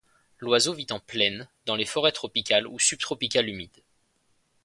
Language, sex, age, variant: French, male, 19-29, Français de métropole